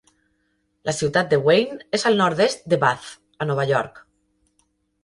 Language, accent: Catalan, valencià